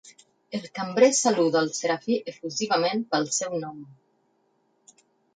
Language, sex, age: Catalan, female, 50-59